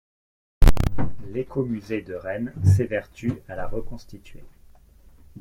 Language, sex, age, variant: French, male, 30-39, Français de métropole